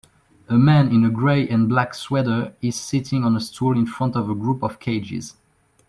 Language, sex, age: English, male, 19-29